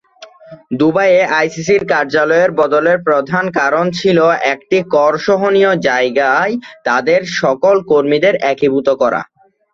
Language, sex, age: Bengali, male, 19-29